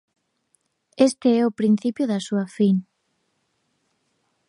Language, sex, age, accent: Galician, female, 30-39, Normativo (estándar)